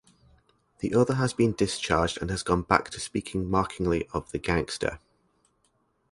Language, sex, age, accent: English, male, 30-39, England English